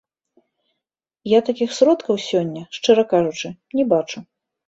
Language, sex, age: Belarusian, female, 30-39